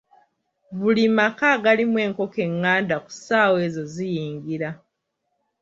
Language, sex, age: Ganda, female, 19-29